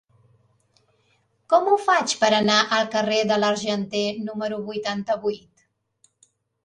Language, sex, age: Catalan, female, 50-59